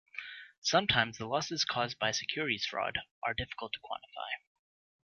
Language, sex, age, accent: English, male, 30-39, United States English